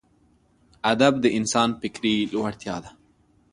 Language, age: Pashto, 19-29